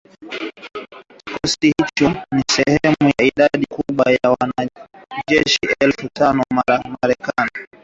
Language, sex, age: Swahili, male, 19-29